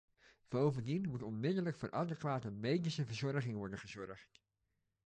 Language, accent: Dutch, Nederlands Nederlands